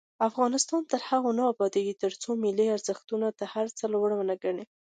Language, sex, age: Pashto, female, 19-29